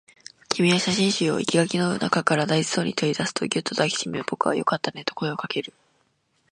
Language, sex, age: Japanese, female, 19-29